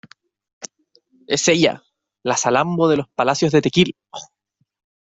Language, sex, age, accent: Spanish, male, 19-29, Chileno: Chile, Cuyo